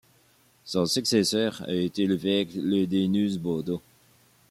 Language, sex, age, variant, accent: French, male, 40-49, Français d'Amérique du Nord, Français du Canada